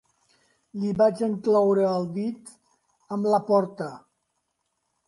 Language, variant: Catalan, Central